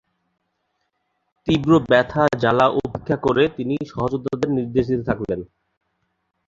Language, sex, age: Bengali, male, 30-39